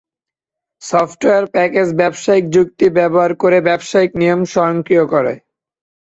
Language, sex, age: Bengali, male, 19-29